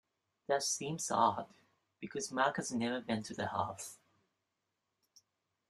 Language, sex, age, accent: English, male, 30-39, United States English